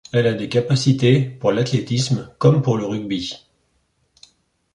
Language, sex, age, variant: French, male, 50-59, Français de métropole